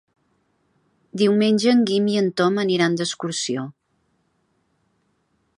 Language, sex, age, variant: Catalan, female, 40-49, Central